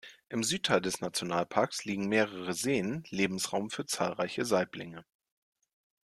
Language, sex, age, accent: German, male, 30-39, Deutschland Deutsch